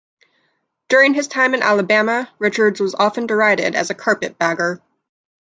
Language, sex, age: English, female, 30-39